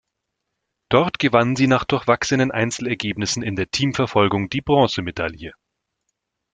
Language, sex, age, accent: German, male, 30-39, Deutschland Deutsch